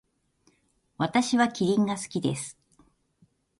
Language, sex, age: Japanese, female, 50-59